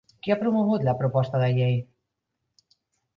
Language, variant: Catalan, Central